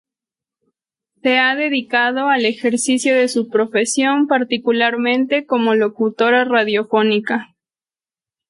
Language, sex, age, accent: Spanish, female, 19-29, México